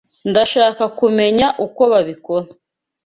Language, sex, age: Kinyarwanda, female, 19-29